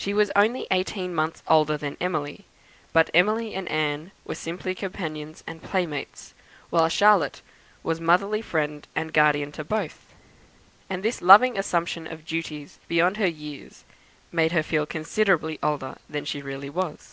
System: none